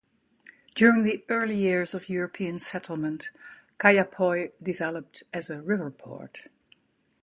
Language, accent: English, England English